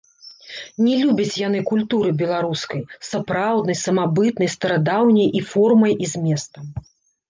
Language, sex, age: Belarusian, female, 40-49